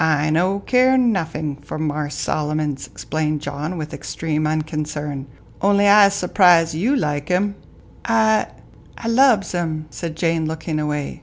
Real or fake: real